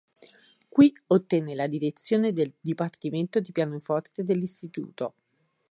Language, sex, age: Italian, female, 40-49